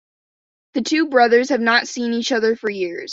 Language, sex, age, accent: English, female, under 19, United States English